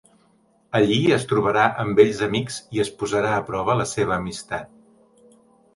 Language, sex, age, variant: Catalan, male, 50-59, Central